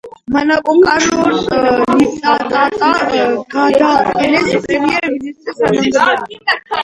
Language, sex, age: Georgian, female, under 19